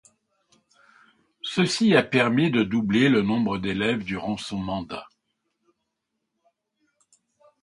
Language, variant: French, Français de métropole